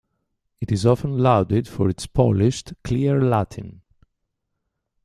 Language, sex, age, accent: English, male, 40-49, Canadian English